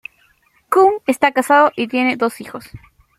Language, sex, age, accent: Spanish, female, 19-29, Chileno: Chile, Cuyo